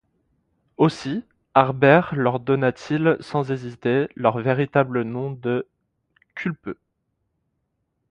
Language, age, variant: French, 19-29, Français de métropole